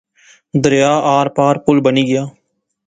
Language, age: Pahari-Potwari, 19-29